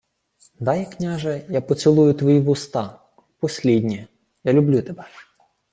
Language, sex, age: Ukrainian, male, 19-29